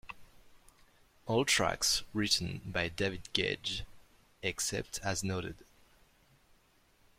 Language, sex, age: English, male, 19-29